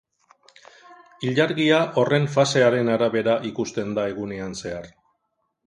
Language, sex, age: Basque, male, 50-59